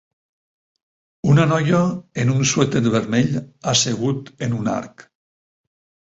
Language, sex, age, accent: Catalan, male, 60-69, valencià